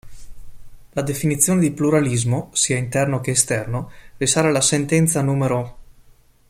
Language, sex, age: Italian, male, 40-49